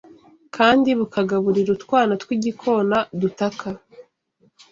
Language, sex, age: Kinyarwanda, female, 19-29